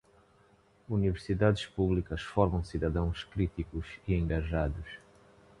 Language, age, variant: Portuguese, 40-49, Portuguese (Portugal)